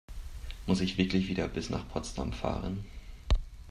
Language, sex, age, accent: German, male, 19-29, Deutschland Deutsch